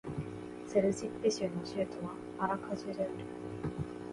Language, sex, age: Japanese, female, 19-29